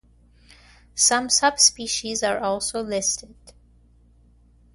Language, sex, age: English, female, 30-39